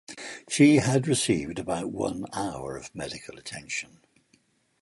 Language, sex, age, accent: English, male, 70-79, England English